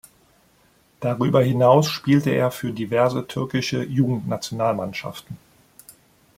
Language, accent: German, Deutschland Deutsch